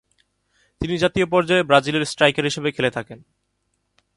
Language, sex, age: Bengali, male, 19-29